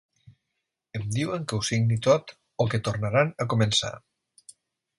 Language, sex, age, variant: Catalan, male, 50-59, Nord-Occidental